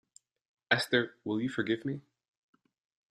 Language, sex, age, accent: English, male, 19-29, Canadian English